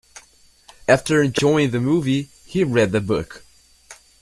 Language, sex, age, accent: English, male, under 19, United States English